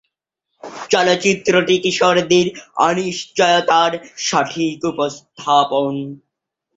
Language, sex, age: Bengali, male, 19-29